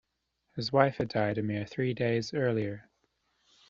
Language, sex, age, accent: English, male, 30-39, New Zealand English